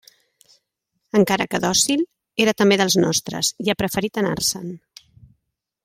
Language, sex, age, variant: Catalan, female, 30-39, Central